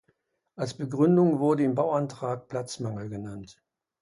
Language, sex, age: German, male, 60-69